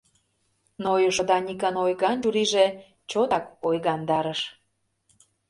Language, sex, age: Mari, female, 30-39